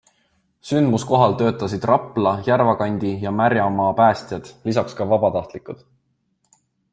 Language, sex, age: Estonian, male, 19-29